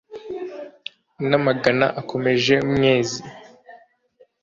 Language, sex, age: Kinyarwanda, male, 19-29